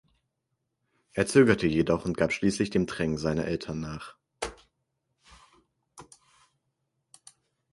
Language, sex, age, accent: German, male, under 19, Deutschland Deutsch